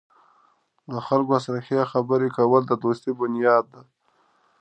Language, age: Pashto, 30-39